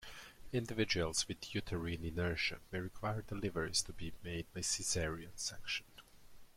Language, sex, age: English, male, 30-39